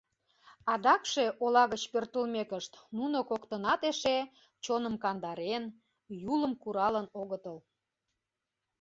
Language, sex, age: Mari, female, 40-49